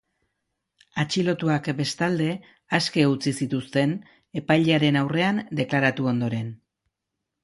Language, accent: Basque, Erdialdekoa edo Nafarra (Gipuzkoa, Nafarroa)